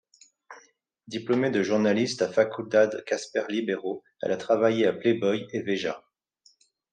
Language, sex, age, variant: French, male, 30-39, Français de métropole